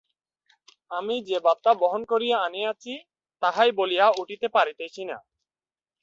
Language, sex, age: Bengali, male, 19-29